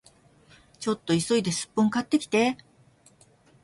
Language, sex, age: Japanese, female, 60-69